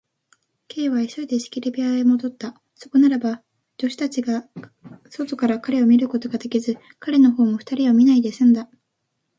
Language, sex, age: Japanese, female, under 19